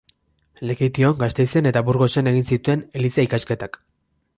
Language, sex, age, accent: Basque, male, 19-29, Erdialdekoa edo Nafarra (Gipuzkoa, Nafarroa)